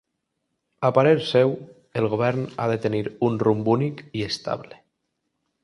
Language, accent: Catalan, valencià